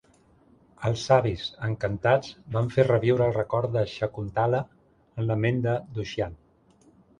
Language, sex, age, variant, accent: Catalan, male, 40-49, Central, central